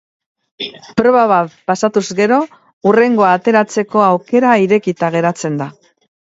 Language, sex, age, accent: Basque, female, 50-59, Mendebalekoa (Araba, Bizkaia, Gipuzkoako mendebaleko herri batzuk)